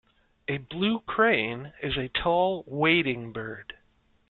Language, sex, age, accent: English, male, 30-39, United States English